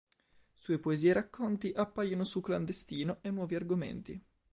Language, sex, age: Italian, male, 19-29